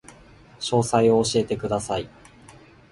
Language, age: Japanese, 19-29